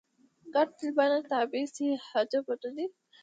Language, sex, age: Pashto, female, under 19